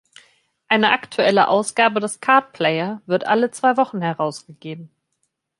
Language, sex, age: German, female, 19-29